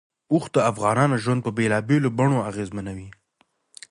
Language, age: Pashto, 19-29